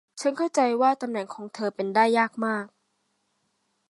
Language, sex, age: Thai, female, 19-29